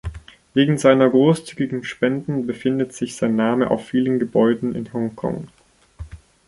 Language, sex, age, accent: German, male, 30-39, Deutschland Deutsch